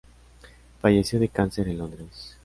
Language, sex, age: Spanish, male, 19-29